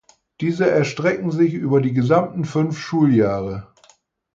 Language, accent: German, Norddeutsch